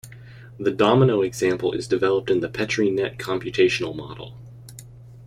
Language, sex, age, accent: English, male, under 19, United States English